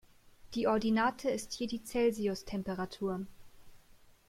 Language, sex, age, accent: German, female, 19-29, Deutschland Deutsch